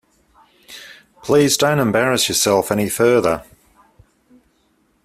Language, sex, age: English, male, 50-59